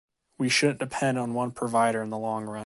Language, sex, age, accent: English, male, 30-39, United States English